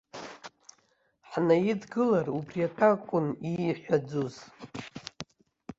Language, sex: Abkhazian, female